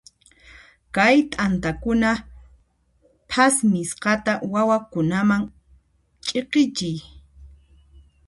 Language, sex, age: Puno Quechua, female, 30-39